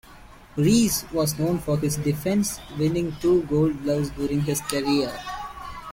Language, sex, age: English, male, under 19